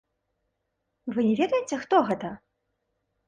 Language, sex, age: Belarusian, female, 19-29